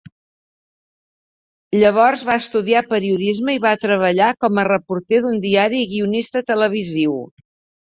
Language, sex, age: Catalan, female, 60-69